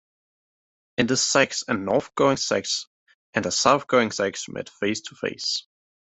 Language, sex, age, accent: English, male, 30-39, United States English